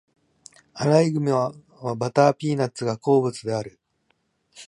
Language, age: Japanese, 19-29